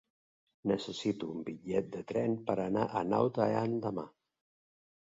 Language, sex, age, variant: Catalan, male, 50-59, Central